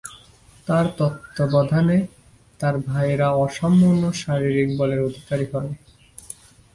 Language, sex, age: Bengali, male, 19-29